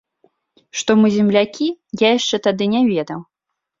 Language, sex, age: Belarusian, female, 30-39